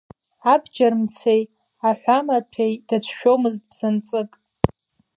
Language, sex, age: Abkhazian, female, 19-29